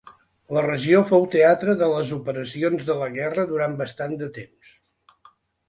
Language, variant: Catalan, Central